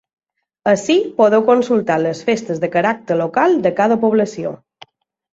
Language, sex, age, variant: Catalan, female, 30-39, Balear